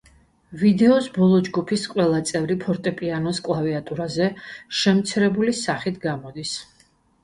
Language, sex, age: Georgian, female, 50-59